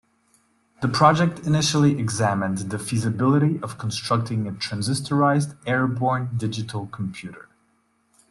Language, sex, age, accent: English, male, 30-39, United States English